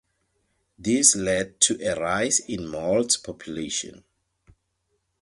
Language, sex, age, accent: English, male, 30-39, Southern African (South Africa, Zimbabwe, Namibia)